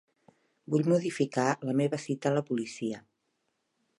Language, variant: Catalan, Central